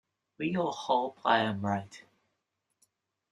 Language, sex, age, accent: English, male, 30-39, United States English